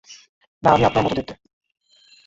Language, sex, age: Bengali, male, 19-29